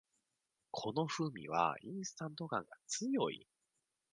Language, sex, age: Japanese, male, 19-29